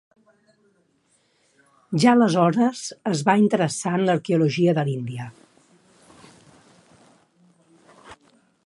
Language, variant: Catalan, Nord-Occidental